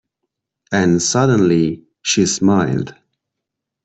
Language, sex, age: English, male, 30-39